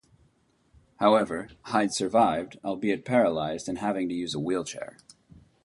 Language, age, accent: English, 30-39, United States English